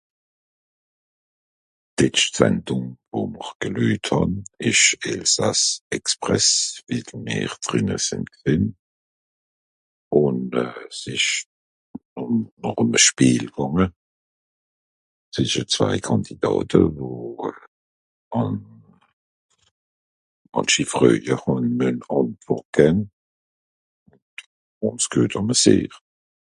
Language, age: Swiss German, 70-79